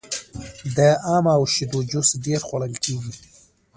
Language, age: Pashto, 19-29